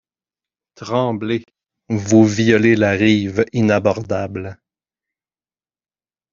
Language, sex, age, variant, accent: French, male, 30-39, Français d'Amérique du Nord, Français du Canada